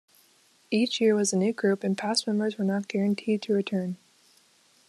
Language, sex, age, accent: English, female, under 19, United States English